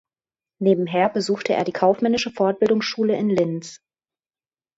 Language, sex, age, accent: German, female, 30-39, Hochdeutsch